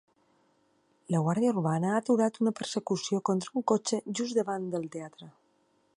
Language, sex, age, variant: Catalan, female, 40-49, Balear